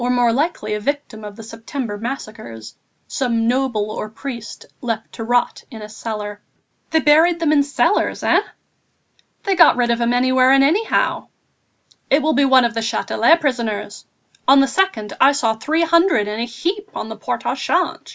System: none